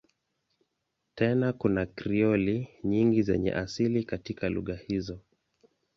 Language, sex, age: Swahili, male, 19-29